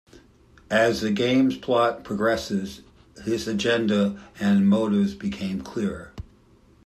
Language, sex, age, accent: English, male, 60-69, United States English